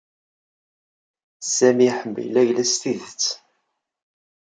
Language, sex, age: Kabyle, male, 30-39